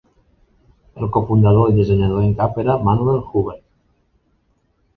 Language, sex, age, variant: Catalan, male, 30-39, Septentrional